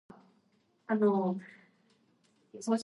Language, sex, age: Tatar, female, under 19